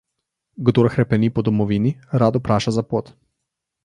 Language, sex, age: Slovenian, male, 19-29